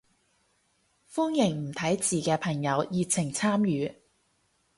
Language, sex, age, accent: Cantonese, female, 30-39, 广州音